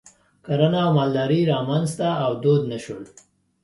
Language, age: Pashto, 30-39